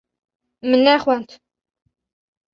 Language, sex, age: Kurdish, female, 19-29